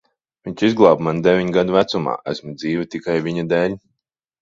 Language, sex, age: Latvian, male, 30-39